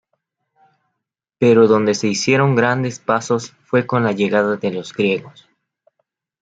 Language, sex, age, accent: Spanish, male, 19-29, México